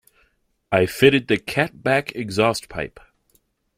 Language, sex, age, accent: English, male, 19-29, United States English